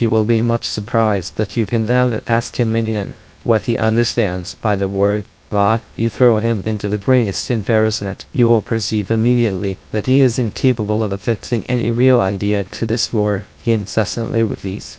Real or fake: fake